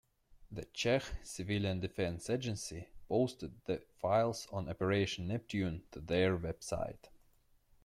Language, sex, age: English, male, 19-29